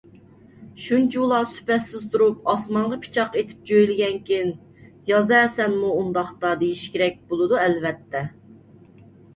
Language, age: Uyghur, 30-39